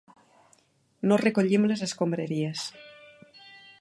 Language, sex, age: Catalan, female, 50-59